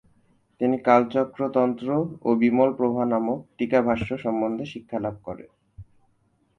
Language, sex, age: Bengali, male, 19-29